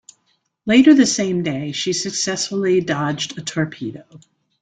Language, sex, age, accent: English, female, 60-69, United States English